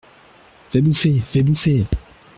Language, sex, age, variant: French, male, 30-39, Français de métropole